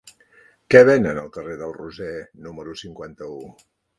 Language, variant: Catalan, Central